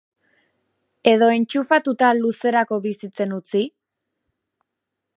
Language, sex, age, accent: Basque, female, 19-29, Erdialdekoa edo Nafarra (Gipuzkoa, Nafarroa)